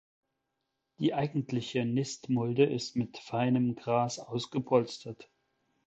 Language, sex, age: German, male, 40-49